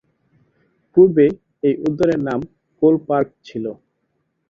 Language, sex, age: Bengali, male, 19-29